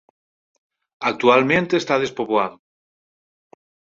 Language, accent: Galician, Normativo (estándar)